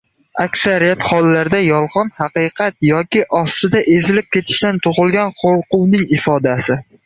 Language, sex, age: Uzbek, male, under 19